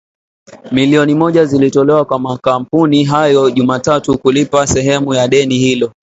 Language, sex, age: Swahili, male, 19-29